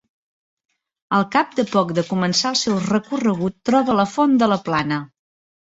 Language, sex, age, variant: Catalan, male, under 19, Septentrional